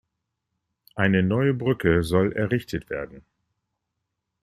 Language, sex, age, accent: German, male, 50-59, Deutschland Deutsch